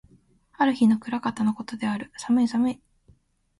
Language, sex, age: Japanese, female, 19-29